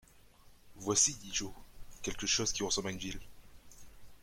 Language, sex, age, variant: French, male, 19-29, Français de métropole